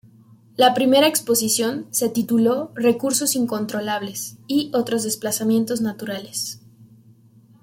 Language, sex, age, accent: Spanish, female, 19-29, México